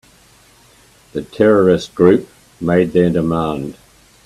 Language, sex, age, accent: English, male, 80-89, Australian English